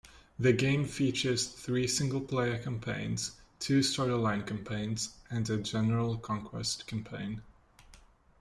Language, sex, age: English, male, 19-29